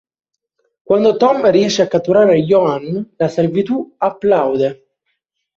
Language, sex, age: Italian, male, 19-29